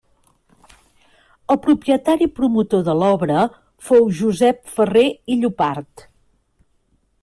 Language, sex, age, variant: Catalan, female, 50-59, Central